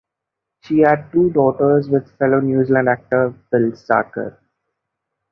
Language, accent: English, India and South Asia (India, Pakistan, Sri Lanka)